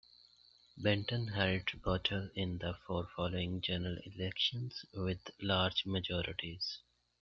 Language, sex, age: English, male, 30-39